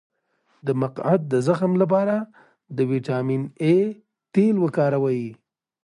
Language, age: Pashto, 40-49